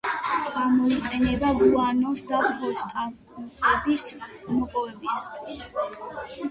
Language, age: Georgian, under 19